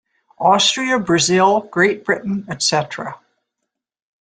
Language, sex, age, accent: English, female, 60-69, Canadian English